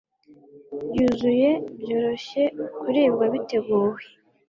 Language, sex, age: Kinyarwanda, female, 19-29